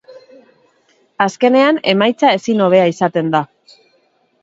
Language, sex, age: Basque, female, 40-49